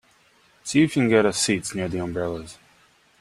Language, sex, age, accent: English, male, 19-29, United States English